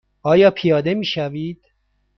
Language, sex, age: Persian, male, 30-39